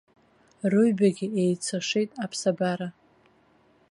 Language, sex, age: Abkhazian, female, 19-29